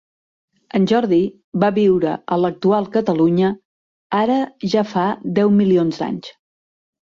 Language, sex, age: Catalan, female, 50-59